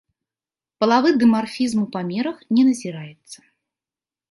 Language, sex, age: Belarusian, female, 30-39